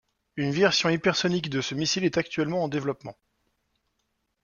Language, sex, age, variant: French, male, 30-39, Français de métropole